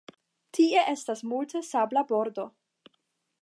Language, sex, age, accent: Esperanto, female, 19-29, Internacia